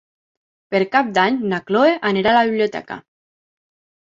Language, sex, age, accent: Catalan, female, 19-29, Lleidatà